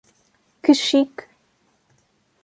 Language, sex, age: Portuguese, female, 19-29